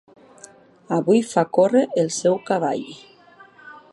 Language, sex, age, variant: Catalan, female, 40-49, Central